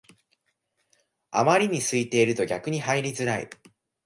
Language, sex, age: Japanese, male, under 19